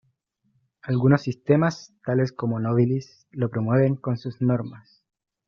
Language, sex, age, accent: Spanish, male, 19-29, Chileno: Chile, Cuyo